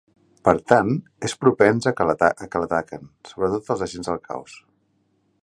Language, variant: Catalan, Central